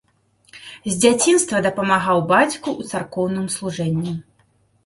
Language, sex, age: Belarusian, female, 30-39